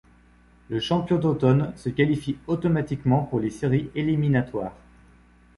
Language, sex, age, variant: French, male, 40-49, Français de métropole